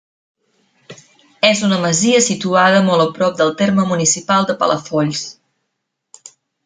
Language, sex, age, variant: Catalan, female, 30-39, Central